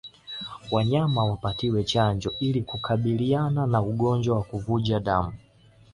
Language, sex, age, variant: Swahili, male, 19-29, Kiswahili cha Bara ya Tanzania